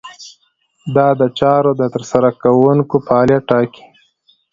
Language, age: Pashto, 19-29